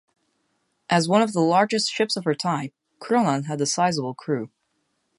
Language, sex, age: English, male, under 19